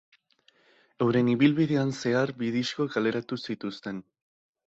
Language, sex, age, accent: Basque, male, 19-29, Mendebalekoa (Araba, Bizkaia, Gipuzkoako mendebaleko herri batzuk)